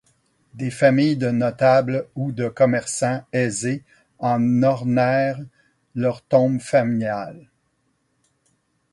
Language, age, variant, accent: French, 50-59, Français d'Amérique du Nord, Français du Canada